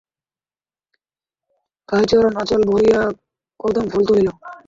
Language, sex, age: Bengali, male, 19-29